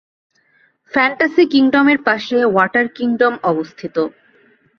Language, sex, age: Bengali, female, 30-39